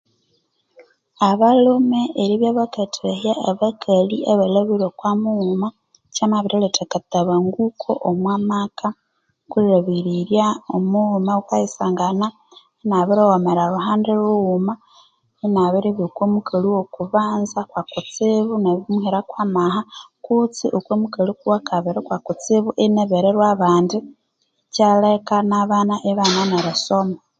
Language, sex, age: Konzo, female, 30-39